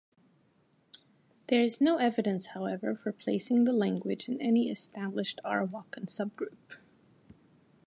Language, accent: English, United States English